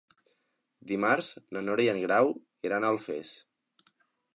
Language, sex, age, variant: Catalan, male, 19-29, Central